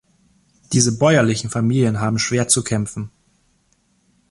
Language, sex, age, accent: German, male, 19-29, Deutschland Deutsch